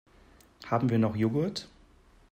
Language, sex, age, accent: German, male, 30-39, Deutschland Deutsch